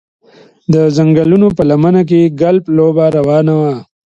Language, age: Pashto, 30-39